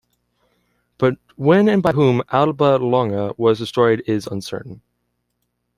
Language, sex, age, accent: English, male, under 19, United States English